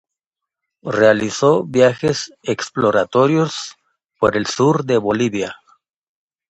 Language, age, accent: Spanish, 50-59, América central